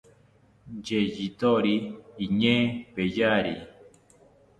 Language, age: South Ucayali Ashéninka, 40-49